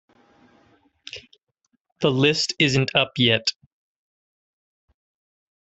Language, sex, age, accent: English, male, 30-39, United States English